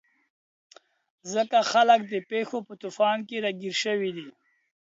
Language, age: Pashto, 50-59